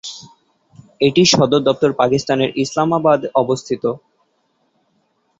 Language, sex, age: Bengali, male, 19-29